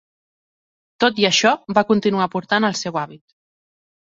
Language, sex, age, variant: Catalan, female, 19-29, Central